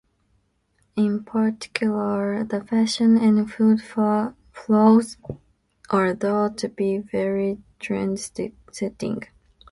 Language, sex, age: English, female, under 19